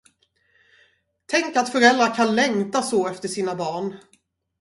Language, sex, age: Swedish, female, 40-49